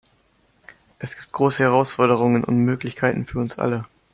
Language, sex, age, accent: German, male, under 19, Deutschland Deutsch